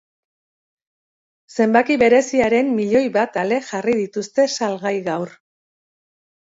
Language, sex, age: Basque, female, 50-59